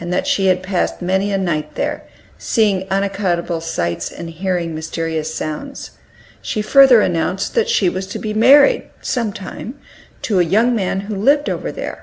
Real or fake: real